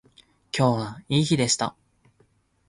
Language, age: Japanese, 19-29